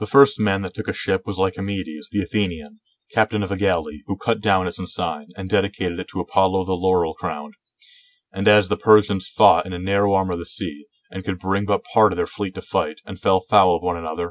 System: none